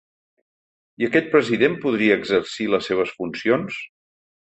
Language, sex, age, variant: Catalan, male, 60-69, Central